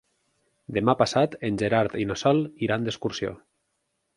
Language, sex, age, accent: Catalan, male, 19-29, valencià